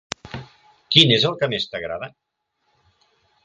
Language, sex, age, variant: Catalan, male, 50-59, Central